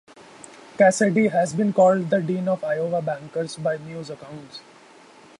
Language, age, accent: English, 19-29, India and South Asia (India, Pakistan, Sri Lanka)